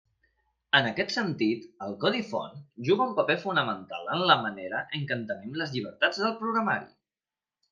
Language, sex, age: Catalan, male, 30-39